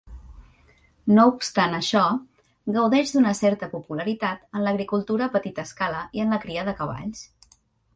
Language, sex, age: Catalan, female, 30-39